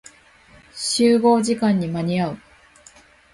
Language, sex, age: Japanese, female, 19-29